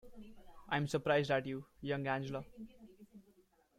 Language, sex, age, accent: English, male, 19-29, India and South Asia (India, Pakistan, Sri Lanka)